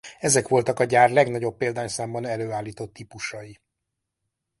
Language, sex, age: Hungarian, male, 50-59